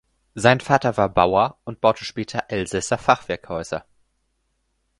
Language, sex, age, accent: German, male, 19-29, Deutschland Deutsch